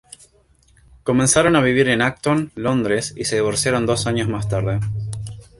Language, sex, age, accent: Spanish, male, 30-39, Rioplatense: Argentina, Uruguay, este de Bolivia, Paraguay